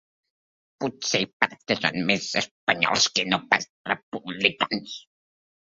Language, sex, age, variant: Catalan, female, 40-49, Central